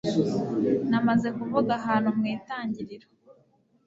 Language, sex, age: Kinyarwanda, female, 19-29